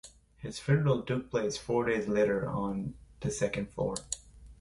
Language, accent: English, India and South Asia (India, Pakistan, Sri Lanka)